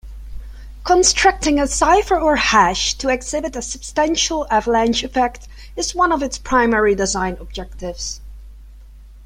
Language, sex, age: English, female, 19-29